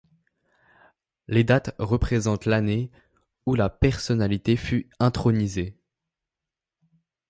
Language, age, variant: French, under 19, Français de métropole